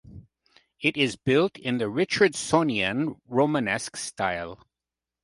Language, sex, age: English, male, 50-59